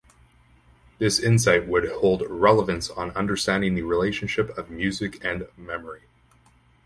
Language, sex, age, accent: English, male, 19-29, Canadian English